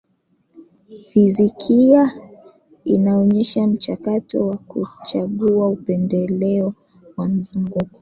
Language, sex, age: Swahili, female, 19-29